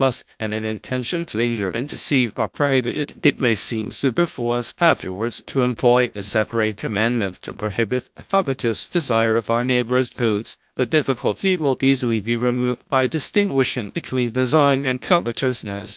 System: TTS, GlowTTS